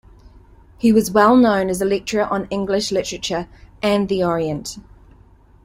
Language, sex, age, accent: English, female, 30-39, New Zealand English